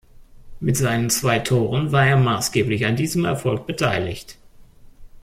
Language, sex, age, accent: German, male, 30-39, Deutschland Deutsch